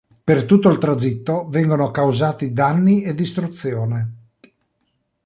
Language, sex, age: Italian, male, 40-49